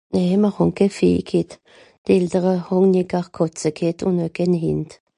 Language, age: Swiss German, 50-59